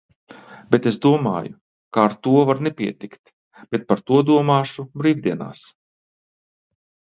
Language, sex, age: Latvian, male, 60-69